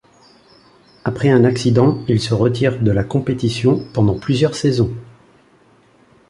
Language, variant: French, Français de métropole